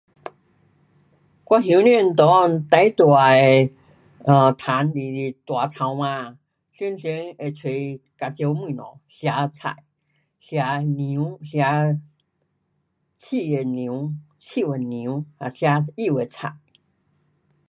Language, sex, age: Pu-Xian Chinese, female, 70-79